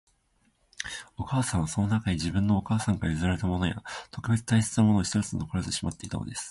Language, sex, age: Japanese, male, 19-29